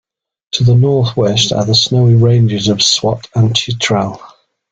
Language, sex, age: English, male, 60-69